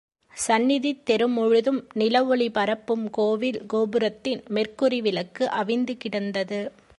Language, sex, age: Tamil, female, 30-39